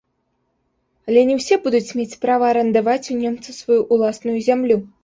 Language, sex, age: Belarusian, female, under 19